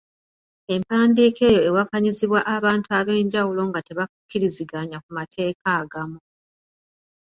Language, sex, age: Ganda, female, 30-39